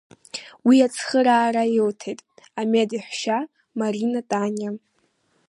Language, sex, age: Abkhazian, female, under 19